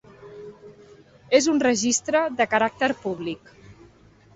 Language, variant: Catalan, Central